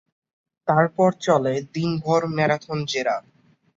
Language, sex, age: Bengali, male, under 19